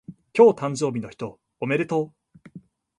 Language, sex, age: Japanese, male, 19-29